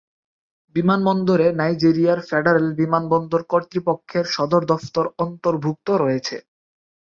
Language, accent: Bengali, Bangladeshi; শুদ্ধ বাংলা